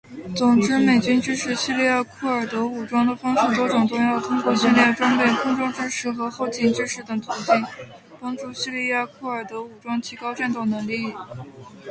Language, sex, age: Chinese, female, 19-29